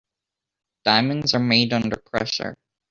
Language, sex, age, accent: English, male, 19-29, United States English